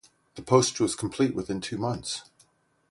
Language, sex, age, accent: English, male, 60-69, United States English